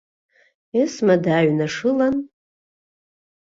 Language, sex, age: Abkhazian, female, 60-69